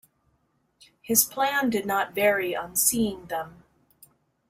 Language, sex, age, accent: English, female, 50-59, United States English